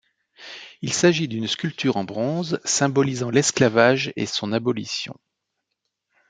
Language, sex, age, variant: French, male, under 19, Français de métropole